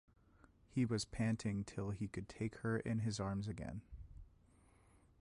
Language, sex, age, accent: English, male, 19-29, United States English